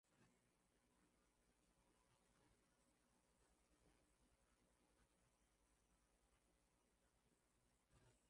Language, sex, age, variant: Swahili, male, 30-39, Kiswahili Sanifu (EA)